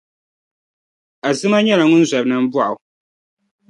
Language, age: Dagbani, 19-29